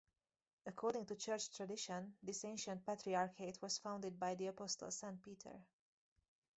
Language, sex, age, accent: English, female, 19-29, United States English